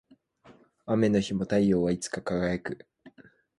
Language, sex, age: Japanese, male, 19-29